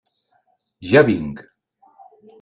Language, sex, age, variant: Catalan, male, 40-49, Central